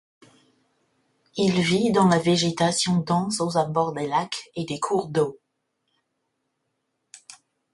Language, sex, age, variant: French, female, 50-59, Français de métropole